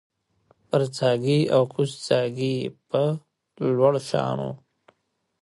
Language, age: Pashto, 30-39